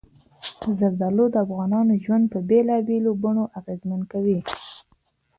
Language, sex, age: Pashto, female, 19-29